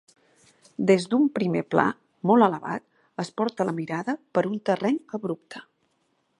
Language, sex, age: Catalan, female, 40-49